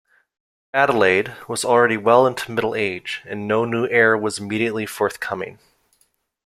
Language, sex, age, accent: English, male, 30-39, Canadian English